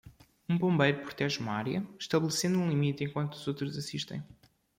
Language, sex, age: Portuguese, male, 19-29